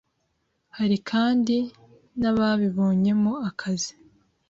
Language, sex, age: Kinyarwanda, female, 19-29